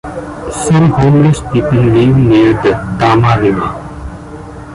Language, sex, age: English, male, 19-29